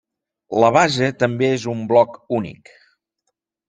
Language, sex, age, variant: Catalan, male, 50-59, Central